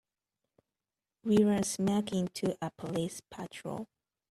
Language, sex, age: English, female, 19-29